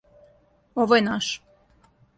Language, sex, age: Serbian, female, 19-29